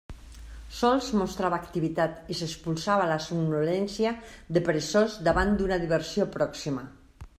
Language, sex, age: Catalan, female, 40-49